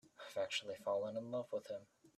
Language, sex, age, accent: English, male, 19-29, United States English